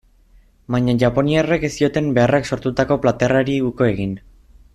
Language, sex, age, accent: Basque, male, 19-29, Erdialdekoa edo Nafarra (Gipuzkoa, Nafarroa)